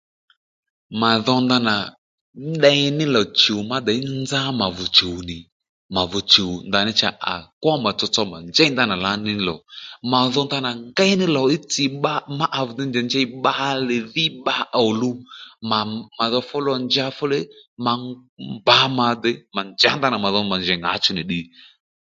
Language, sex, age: Lendu, male, 30-39